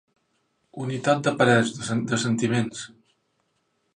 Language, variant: Catalan, Central